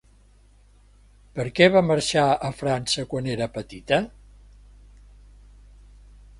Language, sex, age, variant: Catalan, male, 70-79, Central